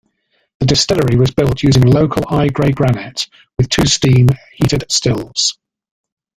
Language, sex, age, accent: English, male, 60-69, England English